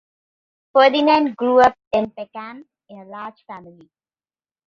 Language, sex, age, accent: English, female, 30-39, India and South Asia (India, Pakistan, Sri Lanka)